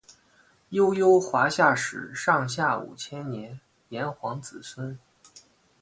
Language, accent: Chinese, 出生地：山东省